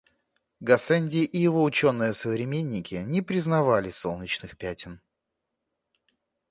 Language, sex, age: Russian, male, 30-39